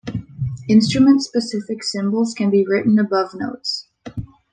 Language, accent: English, Canadian English